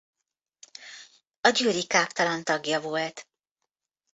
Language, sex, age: Hungarian, female, 50-59